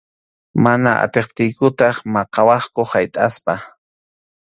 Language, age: Arequipa-La Unión Quechua, 30-39